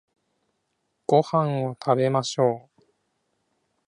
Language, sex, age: Japanese, male, 19-29